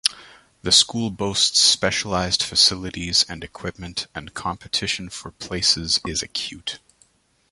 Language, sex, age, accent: English, male, 30-39, Canadian English